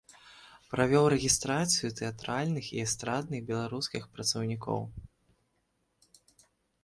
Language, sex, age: Belarusian, male, under 19